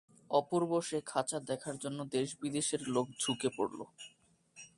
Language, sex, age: Bengali, male, 19-29